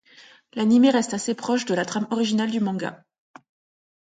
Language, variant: French, Français de métropole